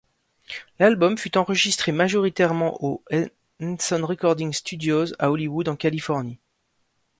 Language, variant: French, Français de métropole